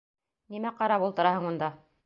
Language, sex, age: Bashkir, female, 40-49